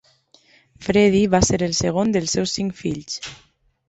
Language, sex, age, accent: Catalan, female, 19-29, valencià